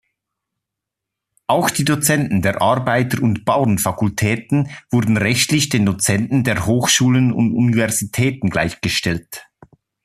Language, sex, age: German, male, 30-39